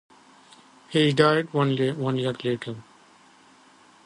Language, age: English, 40-49